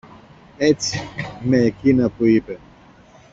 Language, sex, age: Greek, male, 40-49